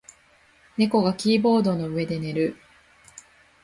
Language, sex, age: Japanese, female, 19-29